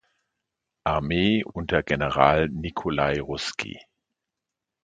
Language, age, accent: German, 50-59, Deutschland Deutsch